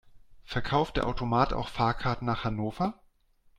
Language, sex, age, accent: German, male, 40-49, Deutschland Deutsch